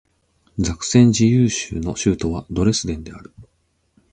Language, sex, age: Japanese, male, 30-39